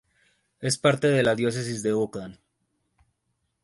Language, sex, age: Spanish, male, 30-39